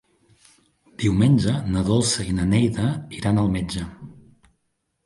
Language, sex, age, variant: Catalan, male, 40-49, Central